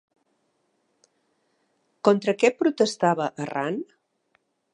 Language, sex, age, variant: Catalan, female, 50-59, Central